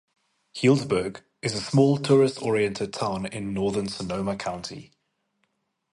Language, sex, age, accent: English, male, 30-39, Southern African (South Africa, Zimbabwe, Namibia)